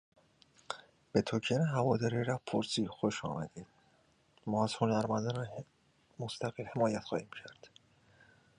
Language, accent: English, United States English